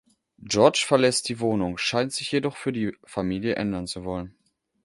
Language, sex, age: German, male, 19-29